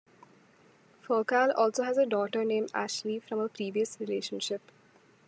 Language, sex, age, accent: English, female, 19-29, India and South Asia (India, Pakistan, Sri Lanka)